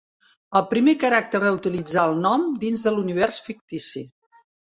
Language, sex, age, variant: Catalan, female, 70-79, Central